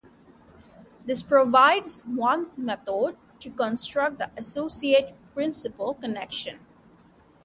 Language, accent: English, India and South Asia (India, Pakistan, Sri Lanka)